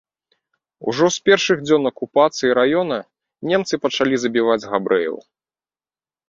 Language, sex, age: Belarusian, male, 30-39